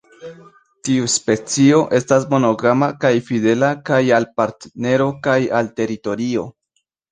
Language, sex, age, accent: Esperanto, male, 19-29, Internacia